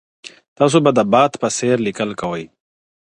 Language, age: Pashto, 30-39